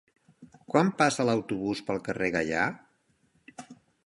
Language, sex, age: Catalan, male, 50-59